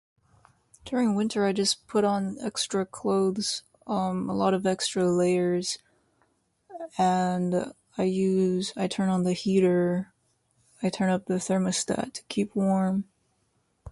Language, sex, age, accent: English, female, 19-29, Canadian English